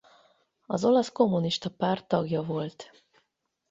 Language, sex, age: Hungarian, female, 50-59